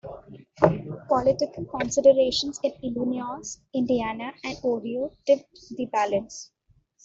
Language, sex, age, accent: English, female, 19-29, India and South Asia (India, Pakistan, Sri Lanka)